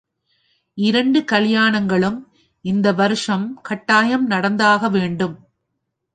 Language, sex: Tamil, female